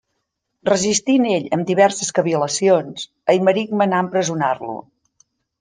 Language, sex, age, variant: Catalan, female, 50-59, Central